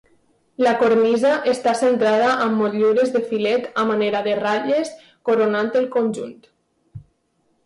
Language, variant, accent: Catalan, Valencià meridional, valencià